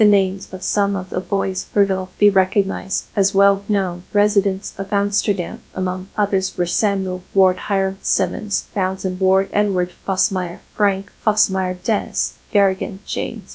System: TTS, GradTTS